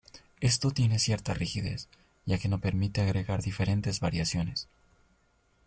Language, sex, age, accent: Spanish, male, 19-29, Andino-Pacífico: Colombia, Perú, Ecuador, oeste de Bolivia y Venezuela andina